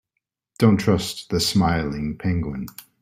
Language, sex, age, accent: English, male, 60-69, United States English